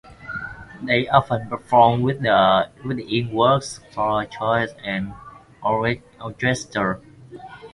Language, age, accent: English, 19-29, United States English